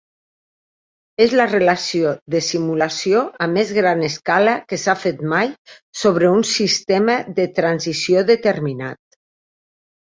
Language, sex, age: Catalan, female, 40-49